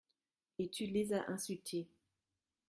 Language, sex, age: French, female, 40-49